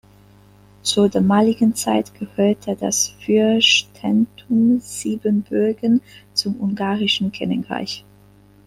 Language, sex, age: German, female, 30-39